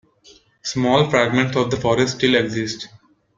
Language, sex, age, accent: English, female, 19-29, India and South Asia (India, Pakistan, Sri Lanka)